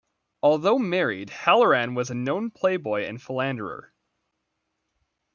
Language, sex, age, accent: English, male, 19-29, Canadian English